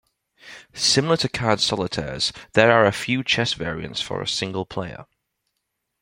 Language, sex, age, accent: English, male, 19-29, England English